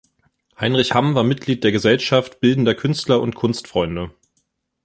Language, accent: German, Deutschland Deutsch